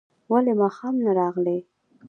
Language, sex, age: Pashto, female, 19-29